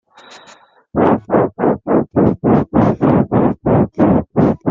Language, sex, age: French, male, 19-29